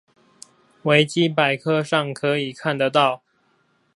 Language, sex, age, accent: Chinese, male, 19-29, 出生地：臺北市; 出生地：新北市